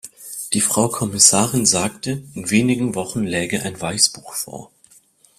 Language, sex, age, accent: German, male, 19-29, Deutschland Deutsch